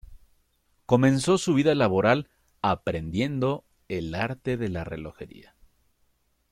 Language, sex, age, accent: Spanish, male, 19-29, México